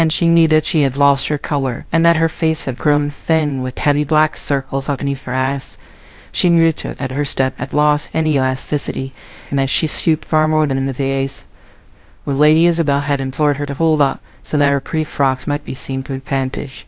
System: TTS, VITS